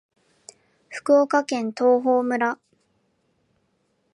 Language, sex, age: Japanese, female, 19-29